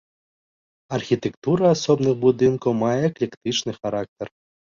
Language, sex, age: Belarusian, male, 19-29